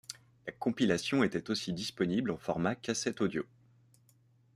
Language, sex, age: French, male, 30-39